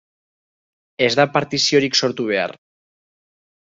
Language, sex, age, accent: Basque, male, 19-29, Mendebalekoa (Araba, Bizkaia, Gipuzkoako mendebaleko herri batzuk)